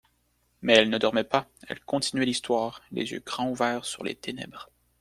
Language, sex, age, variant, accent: French, male, 19-29, Français d'Amérique du Nord, Français du Canada